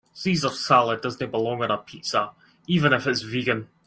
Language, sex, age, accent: English, male, 19-29, Scottish English